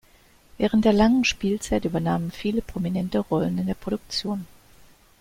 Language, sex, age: German, female, 40-49